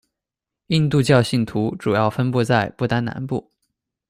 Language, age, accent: Chinese, 19-29, 出生地：四川省